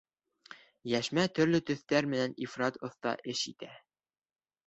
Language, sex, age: Bashkir, male, under 19